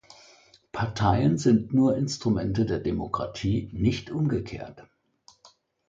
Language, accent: German, Deutschland Deutsch